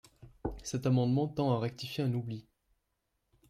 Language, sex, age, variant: French, male, 19-29, Français de métropole